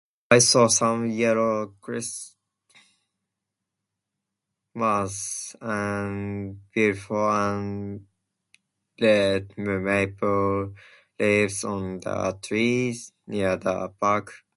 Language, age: English, 19-29